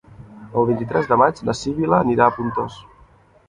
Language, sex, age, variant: Catalan, male, 19-29, Central